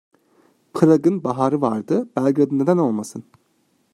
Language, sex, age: Turkish, male, 19-29